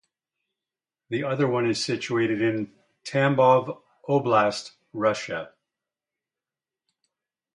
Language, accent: English, United States English